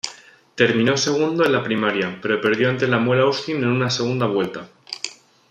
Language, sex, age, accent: Spanish, male, 19-29, España: Centro-Sur peninsular (Madrid, Toledo, Castilla-La Mancha)